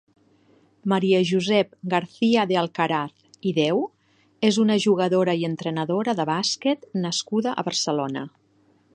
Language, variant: Catalan, Nord-Occidental